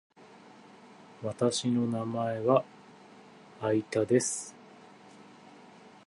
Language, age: Japanese, 30-39